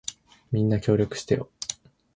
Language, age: Japanese, 19-29